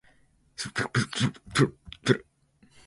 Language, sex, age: Japanese, male, under 19